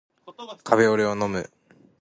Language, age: Japanese, 19-29